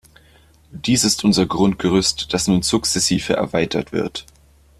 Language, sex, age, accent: German, male, under 19, Deutschland Deutsch